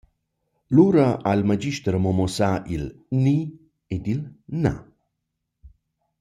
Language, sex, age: Romansh, male, 40-49